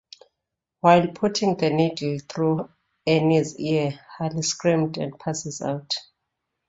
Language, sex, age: English, female, 40-49